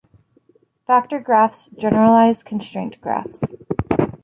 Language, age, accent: English, 30-39, United States English